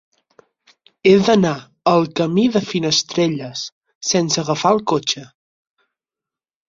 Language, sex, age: Catalan, male, 19-29